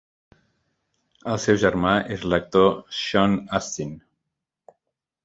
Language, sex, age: Catalan, male, 60-69